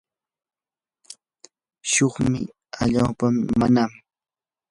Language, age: Yanahuanca Pasco Quechua, 19-29